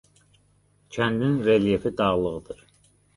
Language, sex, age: Azerbaijani, male, 30-39